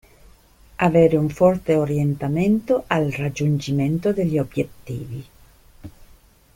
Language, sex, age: Italian, female, 50-59